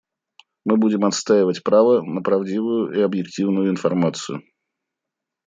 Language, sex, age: Russian, male, 40-49